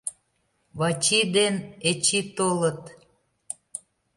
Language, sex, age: Mari, female, 60-69